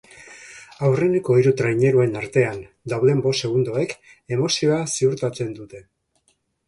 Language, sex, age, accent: Basque, male, 50-59, Mendebalekoa (Araba, Bizkaia, Gipuzkoako mendebaleko herri batzuk)